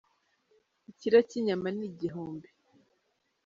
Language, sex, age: Kinyarwanda, female, under 19